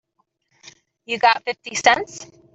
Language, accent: English, United States English